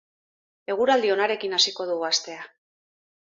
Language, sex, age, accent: Basque, female, 50-59, Erdialdekoa edo Nafarra (Gipuzkoa, Nafarroa)